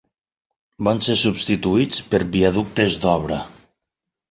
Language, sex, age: Catalan, male, 40-49